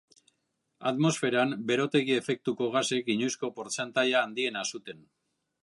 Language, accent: Basque, Mendebalekoa (Araba, Bizkaia, Gipuzkoako mendebaleko herri batzuk)